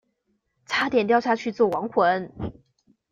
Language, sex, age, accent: Chinese, female, 30-39, 出生地：臺中市